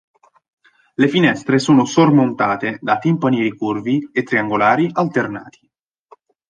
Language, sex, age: Italian, male, 19-29